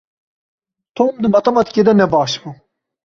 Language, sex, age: Kurdish, male, 19-29